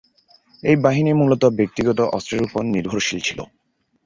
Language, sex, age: Bengali, male, 19-29